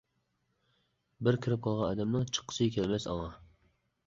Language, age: Uyghur, 30-39